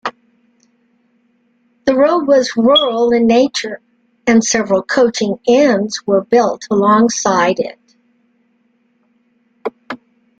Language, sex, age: English, female, 60-69